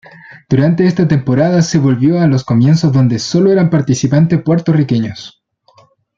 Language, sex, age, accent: Spanish, male, 19-29, Chileno: Chile, Cuyo